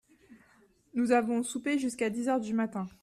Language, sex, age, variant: French, female, 19-29, Français de métropole